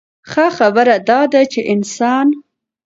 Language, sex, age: Pashto, female, under 19